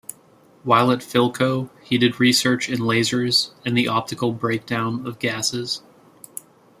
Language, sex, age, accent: English, male, 19-29, United States English